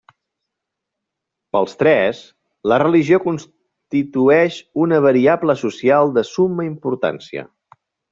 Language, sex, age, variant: Catalan, male, 30-39, Nord-Occidental